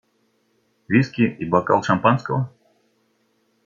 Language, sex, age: Russian, male, 30-39